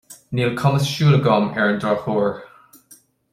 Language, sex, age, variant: Irish, male, 19-29, Gaeilge na Mumhan